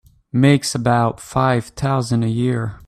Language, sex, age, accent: English, male, 19-29, Canadian English